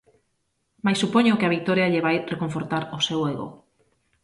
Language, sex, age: Galician, female, 30-39